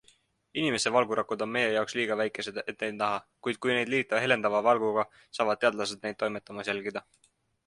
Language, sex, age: Estonian, male, 19-29